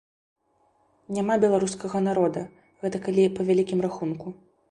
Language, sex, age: Belarusian, female, 19-29